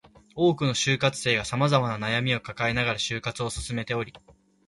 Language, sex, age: Japanese, male, 19-29